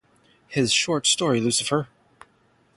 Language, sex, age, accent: English, male, 40-49, United States English; Irish English